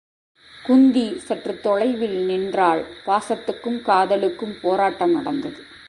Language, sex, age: Tamil, female, 40-49